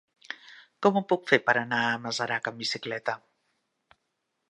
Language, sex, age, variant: Catalan, female, 50-59, Central